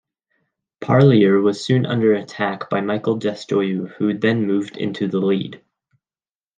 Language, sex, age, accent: English, male, 19-29, United States English